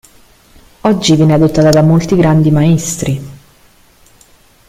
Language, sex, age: Italian, female, 30-39